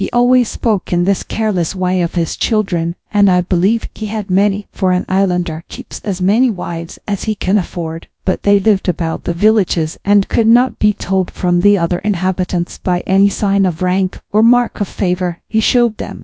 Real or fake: fake